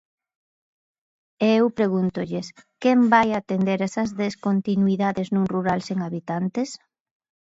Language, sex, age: Galician, female, 40-49